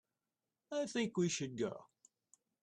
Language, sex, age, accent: English, male, 50-59, United States English